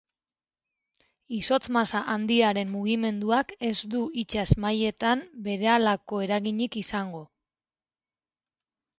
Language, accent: Basque, Mendebalekoa (Araba, Bizkaia, Gipuzkoako mendebaleko herri batzuk)